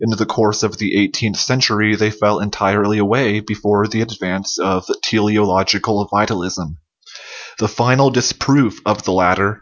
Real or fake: real